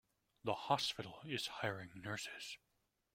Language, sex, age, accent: English, male, 19-29, United States English